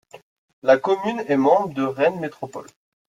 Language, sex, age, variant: French, male, 19-29, Français de métropole